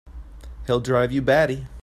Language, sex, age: English, male, 30-39